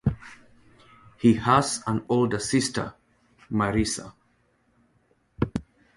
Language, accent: English, England English